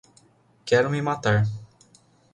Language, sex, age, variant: Portuguese, male, 19-29, Portuguese (Brasil)